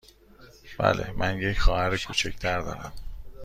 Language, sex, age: Persian, male, 30-39